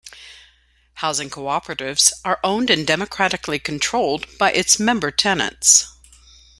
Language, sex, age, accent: English, female, 50-59, United States English